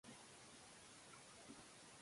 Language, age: English, 19-29